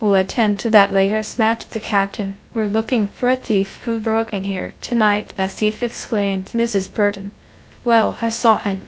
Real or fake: fake